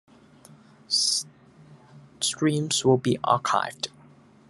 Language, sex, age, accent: English, male, under 19, Hong Kong English